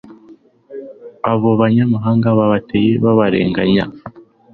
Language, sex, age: Kinyarwanda, male, under 19